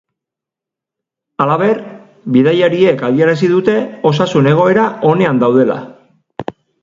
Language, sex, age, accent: Basque, male, 40-49, Erdialdekoa edo Nafarra (Gipuzkoa, Nafarroa)